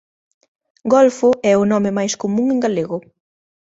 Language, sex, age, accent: Galician, female, 19-29, Normativo (estándar)